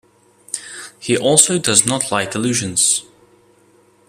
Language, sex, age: English, male, 19-29